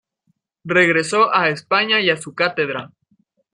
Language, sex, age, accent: Spanish, male, 19-29, Andino-Pacífico: Colombia, Perú, Ecuador, oeste de Bolivia y Venezuela andina